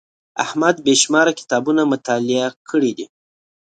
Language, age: Pashto, 30-39